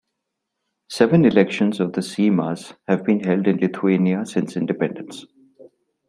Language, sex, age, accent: English, male, 30-39, India and South Asia (India, Pakistan, Sri Lanka)